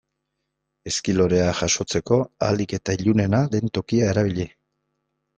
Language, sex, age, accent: Basque, male, 50-59, Mendebalekoa (Araba, Bizkaia, Gipuzkoako mendebaleko herri batzuk)